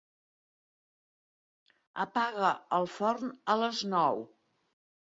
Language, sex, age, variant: Catalan, female, 60-69, Central